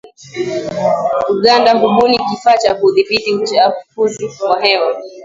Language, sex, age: Swahili, female, 19-29